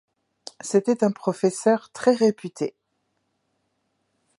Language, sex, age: French, female, 50-59